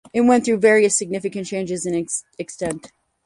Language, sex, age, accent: English, female, 30-39, United States English